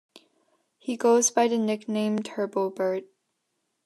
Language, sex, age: English, female, under 19